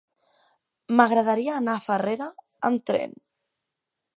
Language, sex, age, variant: Catalan, female, 19-29, Central